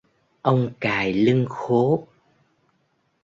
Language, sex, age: Vietnamese, male, 60-69